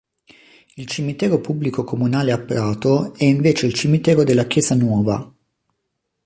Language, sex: Italian, male